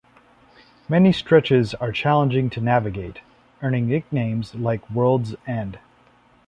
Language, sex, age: English, male, 30-39